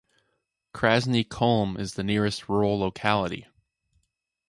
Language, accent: English, United States English